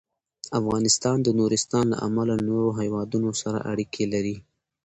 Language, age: Pashto, 19-29